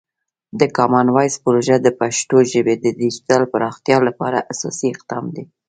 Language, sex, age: Pashto, female, 50-59